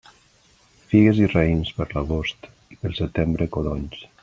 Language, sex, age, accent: Catalan, male, 50-59, valencià